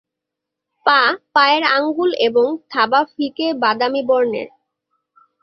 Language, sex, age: Bengali, female, 19-29